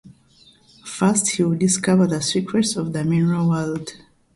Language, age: English, 40-49